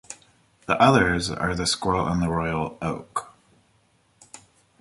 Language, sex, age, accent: English, male, 30-39, United States English